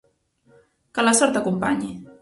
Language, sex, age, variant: Catalan, female, 19-29, Central